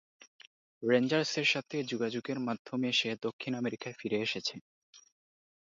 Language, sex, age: Bengali, male, under 19